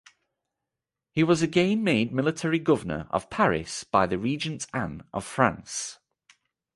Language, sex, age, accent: English, male, 30-39, England English